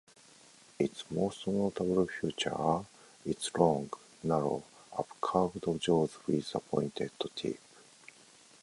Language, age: English, 50-59